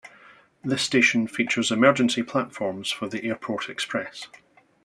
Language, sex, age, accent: English, male, 40-49, Scottish English